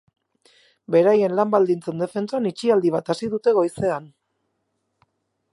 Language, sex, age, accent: Basque, female, 40-49, Erdialdekoa edo Nafarra (Gipuzkoa, Nafarroa)